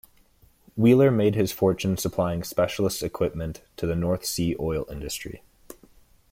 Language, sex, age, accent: English, male, 19-29, United States English